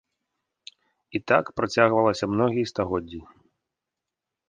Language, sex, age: Belarusian, male, 30-39